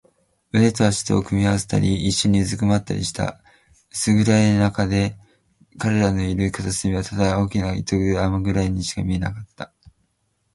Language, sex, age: Japanese, male, 19-29